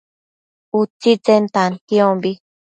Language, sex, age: Matsés, female, 30-39